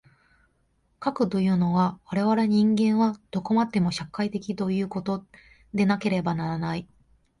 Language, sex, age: Japanese, female, 19-29